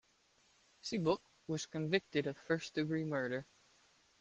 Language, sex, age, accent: English, male, 19-29, United States English